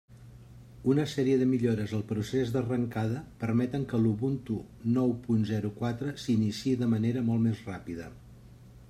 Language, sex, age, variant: Catalan, male, 50-59, Central